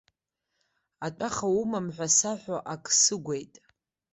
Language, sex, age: Abkhazian, female, 30-39